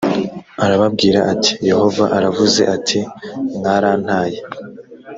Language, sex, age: Kinyarwanda, male, 19-29